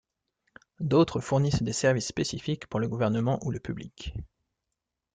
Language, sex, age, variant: French, male, 19-29, Français de métropole